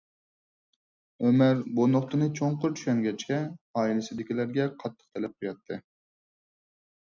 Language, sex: Uyghur, male